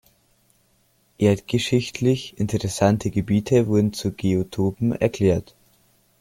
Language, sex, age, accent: German, male, 90+, Österreichisches Deutsch